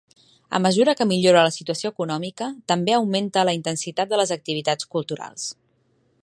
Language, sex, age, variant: Catalan, female, 19-29, Central